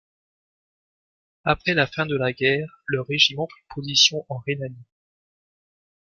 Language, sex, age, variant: French, male, 30-39, Français de métropole